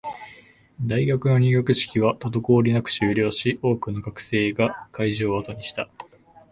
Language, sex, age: Japanese, male, 19-29